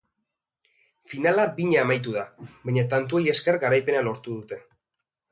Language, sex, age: Basque, male, 19-29